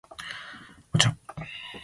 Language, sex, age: Japanese, male, 19-29